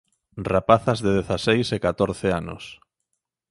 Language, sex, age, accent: Galician, male, 19-29, Normativo (estándar)